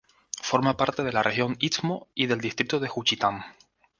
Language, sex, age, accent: Spanish, male, 19-29, España: Islas Canarias